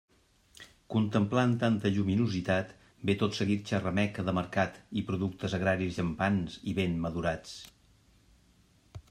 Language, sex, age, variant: Catalan, male, 50-59, Central